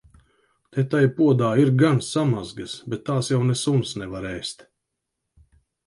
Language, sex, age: Latvian, male, 50-59